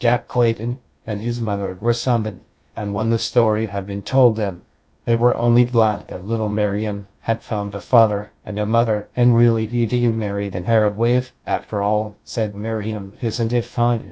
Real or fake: fake